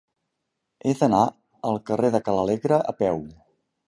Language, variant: Catalan, Central